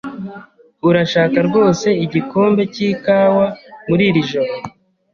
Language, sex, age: Kinyarwanda, male, 30-39